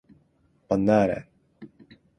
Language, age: Japanese, 19-29